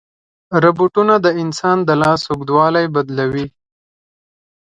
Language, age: Pashto, 19-29